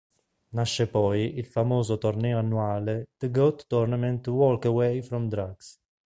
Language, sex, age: Italian, male, 30-39